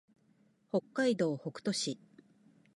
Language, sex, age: Japanese, female, 40-49